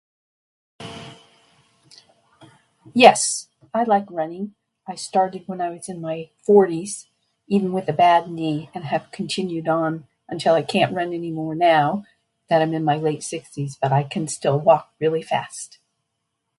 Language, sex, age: English, female, 60-69